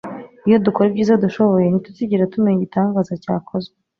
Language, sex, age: Kinyarwanda, female, 19-29